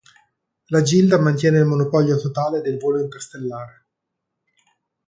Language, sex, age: Italian, male, 40-49